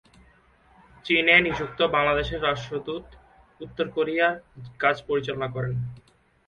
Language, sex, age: Bengali, male, 19-29